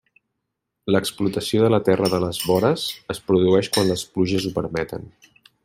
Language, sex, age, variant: Catalan, male, 40-49, Central